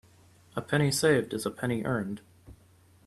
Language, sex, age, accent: English, male, 19-29, United States English